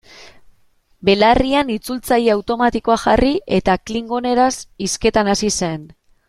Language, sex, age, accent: Basque, female, 19-29, Mendebalekoa (Araba, Bizkaia, Gipuzkoako mendebaleko herri batzuk)